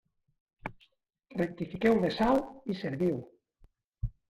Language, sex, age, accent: Catalan, male, 50-59, valencià